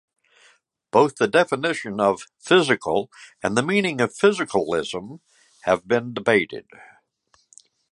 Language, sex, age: English, male, 70-79